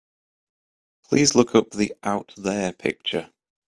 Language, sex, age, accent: English, male, 19-29, England English